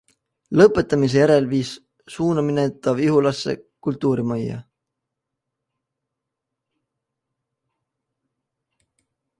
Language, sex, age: Estonian, male, 19-29